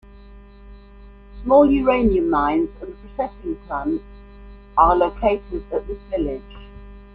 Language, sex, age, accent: English, female, 70-79, England English